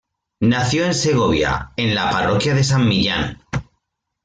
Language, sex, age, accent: Spanish, male, 30-39, España: Norte peninsular (Asturias, Castilla y León, Cantabria, País Vasco, Navarra, Aragón, La Rioja, Guadalajara, Cuenca)